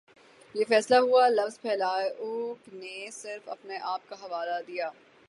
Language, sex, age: Urdu, female, 19-29